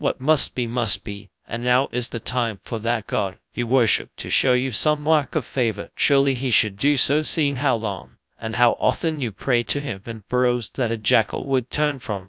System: TTS, GradTTS